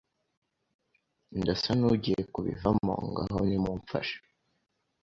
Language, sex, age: Kinyarwanda, male, under 19